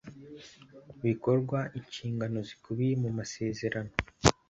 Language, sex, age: Kinyarwanda, male, under 19